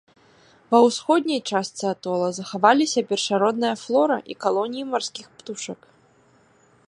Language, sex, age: Belarusian, female, 30-39